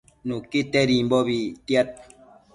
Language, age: Matsés, 19-29